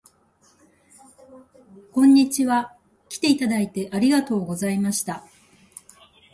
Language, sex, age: Japanese, female, 60-69